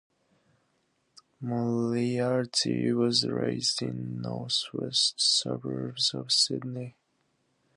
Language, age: English, 19-29